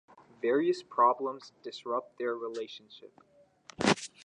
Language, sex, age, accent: English, male, under 19, United States English